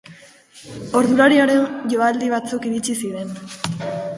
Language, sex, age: Basque, female, under 19